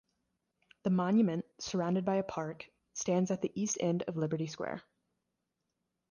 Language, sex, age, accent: English, female, 19-29, United States English